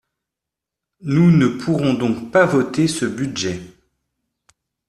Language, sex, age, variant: French, male, 40-49, Français de métropole